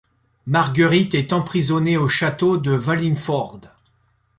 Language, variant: French, Français de métropole